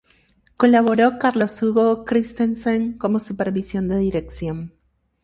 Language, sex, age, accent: Spanish, female, 19-29, Caribe: Cuba, Venezuela, Puerto Rico, República Dominicana, Panamá, Colombia caribeña, México caribeño, Costa del golfo de México